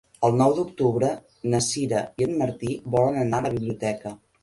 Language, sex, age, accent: Catalan, female, 50-59, nord-oriental